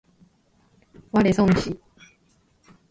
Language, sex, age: Japanese, female, 19-29